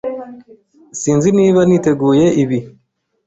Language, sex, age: Kinyarwanda, male, 30-39